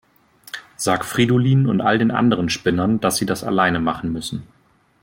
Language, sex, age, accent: German, male, 30-39, Deutschland Deutsch